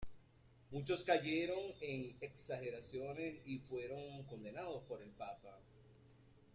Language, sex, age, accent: Spanish, male, 50-59, Caribe: Cuba, Venezuela, Puerto Rico, República Dominicana, Panamá, Colombia caribeña, México caribeño, Costa del golfo de México